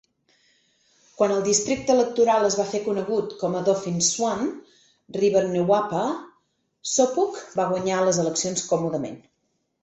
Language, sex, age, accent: Catalan, female, 30-39, Garrotxi